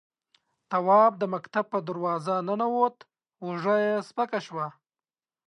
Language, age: Pashto, 19-29